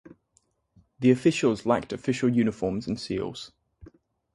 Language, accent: English, England English